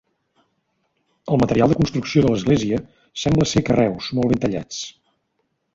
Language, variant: Catalan, Central